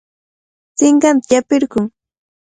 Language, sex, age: Cajatambo North Lima Quechua, female, 30-39